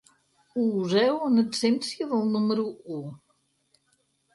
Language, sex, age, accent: Catalan, female, 60-69, Empordanès